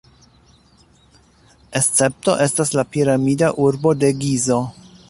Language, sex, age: Esperanto, male, 40-49